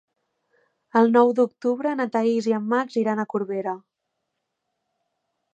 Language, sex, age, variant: Catalan, female, 19-29, Central